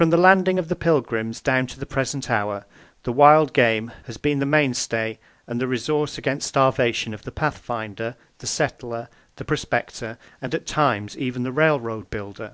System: none